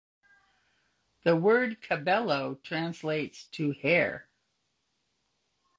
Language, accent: English, United States English